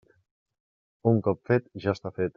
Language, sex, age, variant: Catalan, male, 40-49, Central